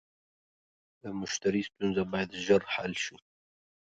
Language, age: Pashto, 30-39